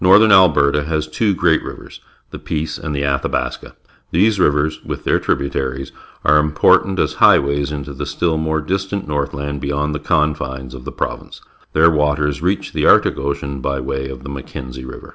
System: none